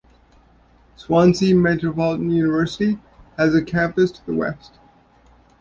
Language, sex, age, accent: English, male, 40-49, Canadian English